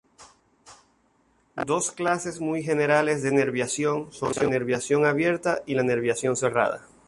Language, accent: Spanish, Caribe: Cuba, Venezuela, Puerto Rico, República Dominicana, Panamá, Colombia caribeña, México caribeño, Costa del golfo de México